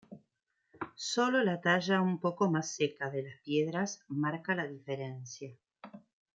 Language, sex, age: Spanish, female, 50-59